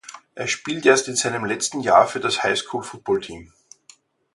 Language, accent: German, Österreichisches Deutsch